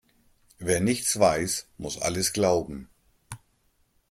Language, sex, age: German, male, 50-59